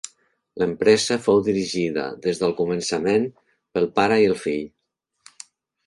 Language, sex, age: Catalan, male, 60-69